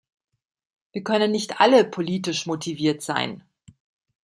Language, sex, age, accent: German, female, 50-59, Deutschland Deutsch